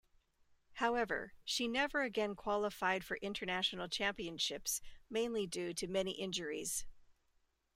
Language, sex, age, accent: English, female, 50-59, United States English